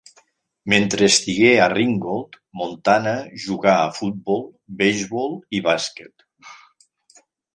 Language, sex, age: Catalan, male, 60-69